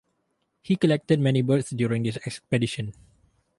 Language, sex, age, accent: English, male, 19-29, Malaysian English